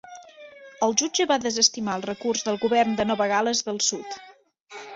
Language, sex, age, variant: Catalan, female, 30-39, Central